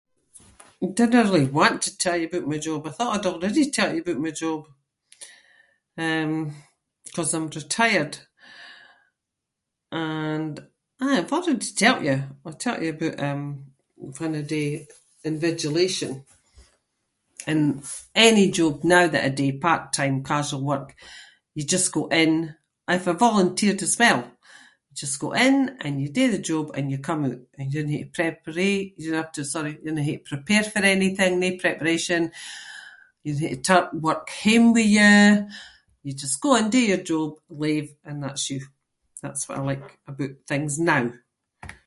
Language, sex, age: Scots, female, 70-79